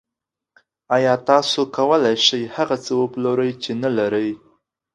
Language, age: Pashto, 19-29